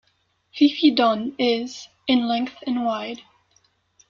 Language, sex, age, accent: English, female, 19-29, United States English